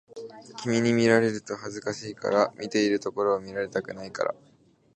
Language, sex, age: Japanese, male, under 19